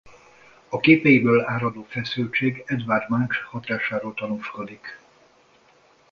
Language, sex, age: Hungarian, male, 60-69